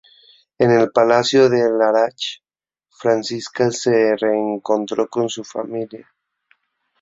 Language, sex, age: Spanish, male, 19-29